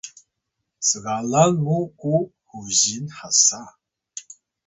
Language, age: Atayal, 30-39